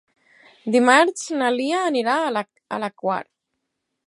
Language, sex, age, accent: Catalan, female, 40-49, valencià